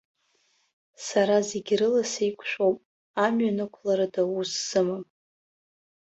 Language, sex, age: Abkhazian, female, under 19